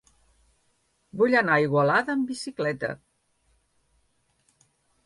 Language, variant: Catalan, Central